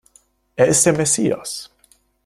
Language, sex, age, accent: German, male, 19-29, Deutschland Deutsch